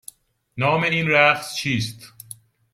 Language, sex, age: Persian, male, 30-39